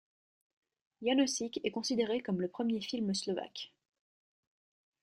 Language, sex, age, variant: French, female, 19-29, Français de métropole